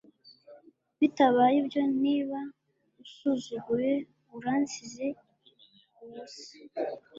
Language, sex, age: Kinyarwanda, female, 19-29